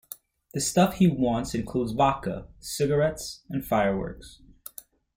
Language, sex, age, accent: English, male, 19-29, United States English